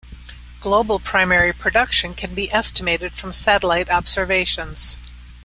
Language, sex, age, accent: English, female, 60-69, United States English